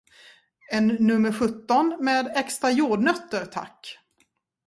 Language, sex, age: Swedish, female, 40-49